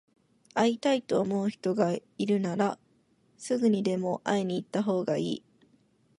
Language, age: Japanese, 19-29